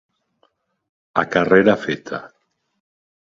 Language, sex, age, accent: Catalan, male, 40-49, valencià